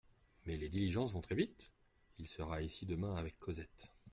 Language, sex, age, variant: French, male, 40-49, Français de métropole